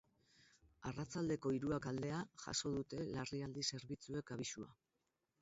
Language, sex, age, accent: Basque, female, 60-69, Mendebalekoa (Araba, Bizkaia, Gipuzkoako mendebaleko herri batzuk)